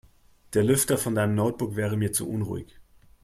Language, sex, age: German, male, 30-39